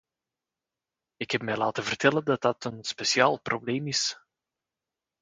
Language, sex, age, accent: Dutch, male, 40-49, Belgisch Nederlands